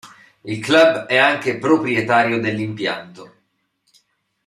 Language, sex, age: Italian, male, 30-39